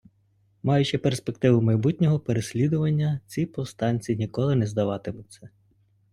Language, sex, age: Ukrainian, male, 30-39